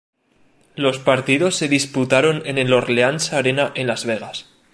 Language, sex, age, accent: Spanish, male, 19-29, España: Norte peninsular (Asturias, Castilla y León, Cantabria, País Vasco, Navarra, Aragón, La Rioja, Guadalajara, Cuenca)